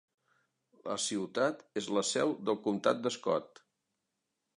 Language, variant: Catalan, Central